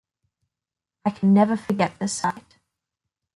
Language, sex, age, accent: English, female, 19-29, Australian English